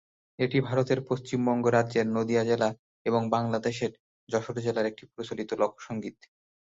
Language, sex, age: Bengali, male, 19-29